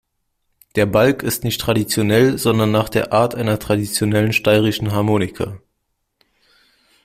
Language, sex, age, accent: German, male, under 19, Deutschland Deutsch